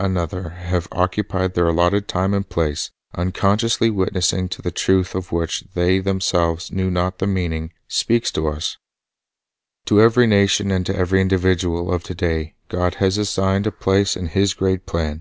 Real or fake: real